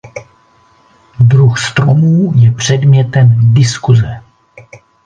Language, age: Czech, 60-69